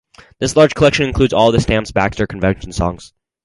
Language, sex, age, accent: English, male, under 19, United States English